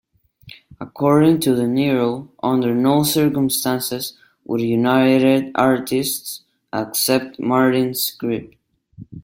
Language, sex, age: English, male, under 19